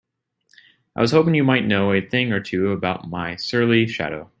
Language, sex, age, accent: English, male, 30-39, United States English